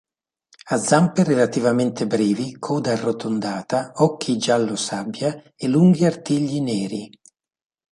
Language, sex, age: Italian, male, 60-69